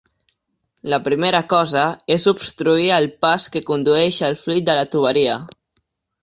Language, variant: Catalan, Central